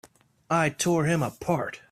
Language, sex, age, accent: English, male, 19-29, United States English